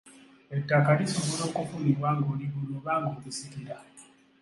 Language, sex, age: Ganda, male, 19-29